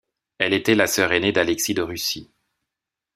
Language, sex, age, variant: French, male, 50-59, Français de métropole